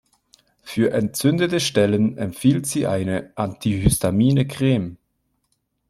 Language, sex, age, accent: German, male, 30-39, Schweizerdeutsch